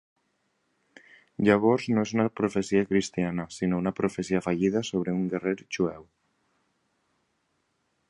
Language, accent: Catalan, valencià